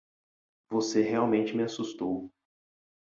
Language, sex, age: Portuguese, male, 30-39